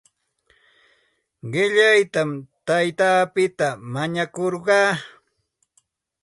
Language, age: Santa Ana de Tusi Pasco Quechua, 40-49